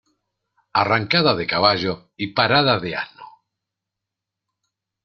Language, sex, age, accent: Spanish, male, 50-59, Rioplatense: Argentina, Uruguay, este de Bolivia, Paraguay